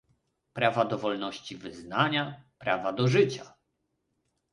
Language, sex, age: Polish, male, 30-39